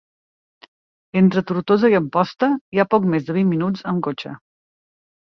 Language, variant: Catalan, Central